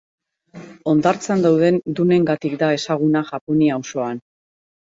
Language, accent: Basque, Mendebalekoa (Araba, Bizkaia, Gipuzkoako mendebaleko herri batzuk)